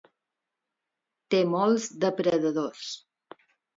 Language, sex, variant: Catalan, female, Balear